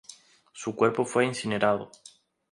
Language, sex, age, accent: Spanish, male, 19-29, España: Islas Canarias